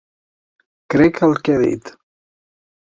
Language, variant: Catalan, Central